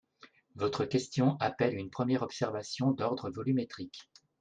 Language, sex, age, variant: French, male, 40-49, Français de métropole